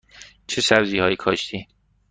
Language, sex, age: Persian, male, 19-29